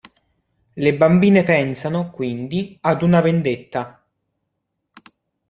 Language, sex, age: Italian, male, under 19